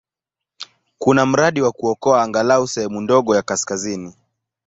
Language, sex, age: Swahili, male, 19-29